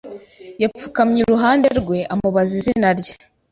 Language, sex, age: Kinyarwanda, female, 19-29